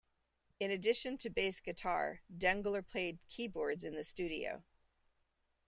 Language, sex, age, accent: English, female, 50-59, United States English